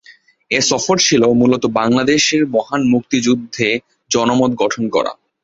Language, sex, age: Bengali, male, 19-29